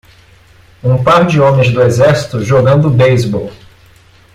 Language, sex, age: Portuguese, male, 40-49